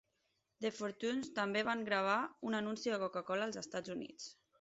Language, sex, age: Catalan, female, 30-39